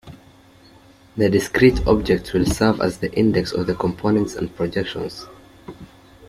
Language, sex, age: English, male, under 19